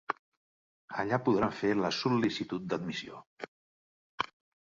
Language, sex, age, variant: Catalan, male, 50-59, Central